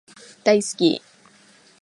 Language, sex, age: Japanese, female, under 19